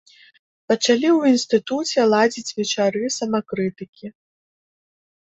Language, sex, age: Belarusian, female, 30-39